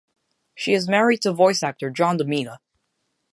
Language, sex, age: English, male, under 19